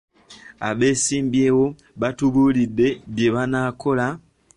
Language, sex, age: Ganda, male, 19-29